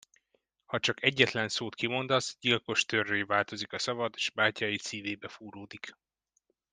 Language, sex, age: Hungarian, male, 19-29